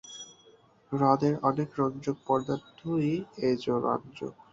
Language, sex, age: Bengali, male, 19-29